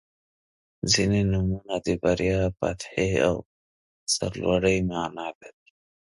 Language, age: Pashto, 19-29